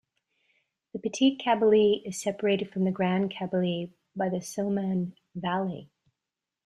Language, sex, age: English, female, 50-59